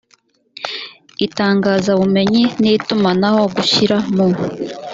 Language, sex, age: Kinyarwanda, female, 30-39